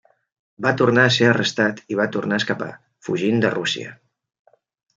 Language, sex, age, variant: Catalan, male, 30-39, Central